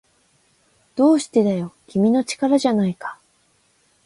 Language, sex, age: Japanese, female, 19-29